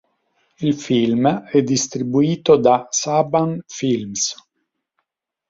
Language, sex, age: Italian, male, 60-69